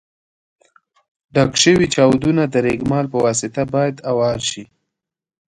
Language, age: Pashto, 19-29